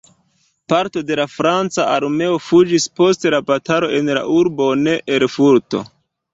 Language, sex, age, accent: Esperanto, male, 30-39, Internacia